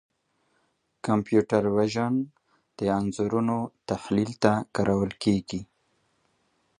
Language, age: Pashto, 30-39